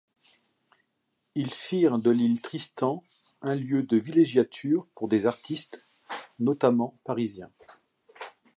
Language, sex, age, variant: French, male, 60-69, Français de métropole